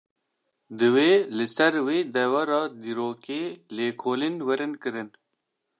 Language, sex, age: Kurdish, male, under 19